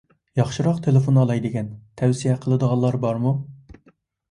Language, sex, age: Uyghur, male, 19-29